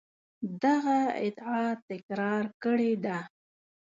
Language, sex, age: Pashto, female, 30-39